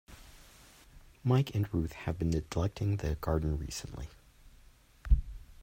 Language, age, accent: English, 40-49, United States English